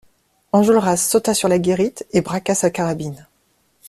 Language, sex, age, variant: French, female, 40-49, Français de métropole